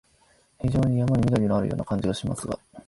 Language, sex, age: Japanese, male, 19-29